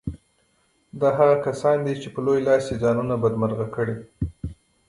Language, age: Pashto, 30-39